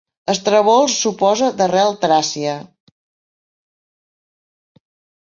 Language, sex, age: Catalan, female, 60-69